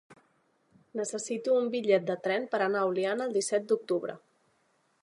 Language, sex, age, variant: Catalan, female, 30-39, Central